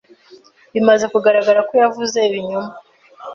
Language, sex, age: Kinyarwanda, female, 19-29